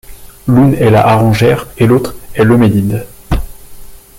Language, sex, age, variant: French, male, 30-39, Français de métropole